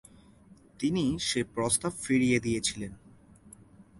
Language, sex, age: Bengali, male, 19-29